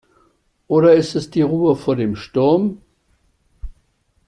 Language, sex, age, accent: German, male, 70-79, Deutschland Deutsch